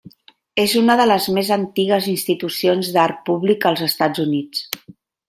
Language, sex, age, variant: Catalan, female, 50-59, Central